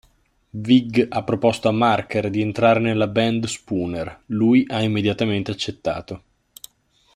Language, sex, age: Italian, male, 19-29